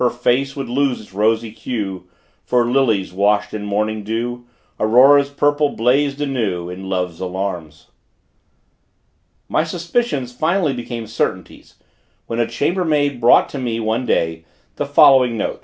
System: none